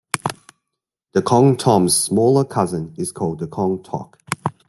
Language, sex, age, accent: English, male, 19-29, Australian English